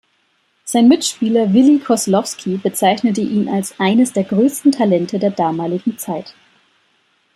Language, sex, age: German, female, 30-39